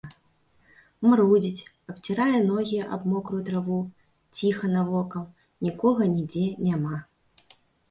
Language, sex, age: Belarusian, female, 30-39